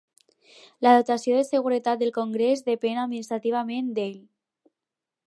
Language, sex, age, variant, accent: Catalan, female, under 19, Alacantí, aprenent (recent, des del castellà)